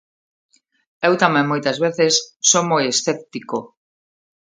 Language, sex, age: Galician, female, 50-59